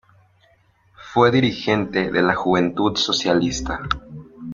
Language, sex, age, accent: Spanish, male, 19-29, México